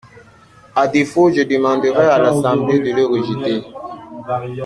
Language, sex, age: French, female, 30-39